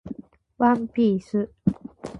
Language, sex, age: Japanese, female, 19-29